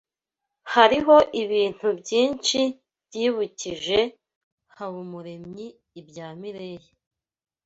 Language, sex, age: Kinyarwanda, female, 19-29